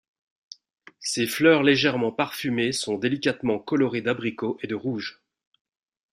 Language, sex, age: French, male, 40-49